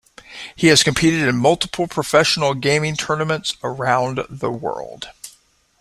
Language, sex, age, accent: English, male, 40-49, United States English